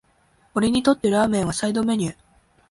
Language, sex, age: Japanese, female, 19-29